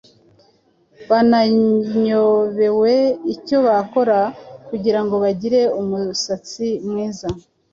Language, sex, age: Kinyarwanda, female, 50-59